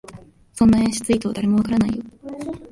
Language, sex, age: Japanese, female, 19-29